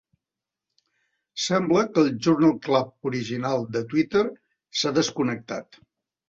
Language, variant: Catalan, Central